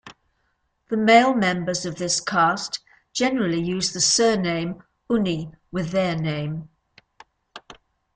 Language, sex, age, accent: English, female, 70-79, England English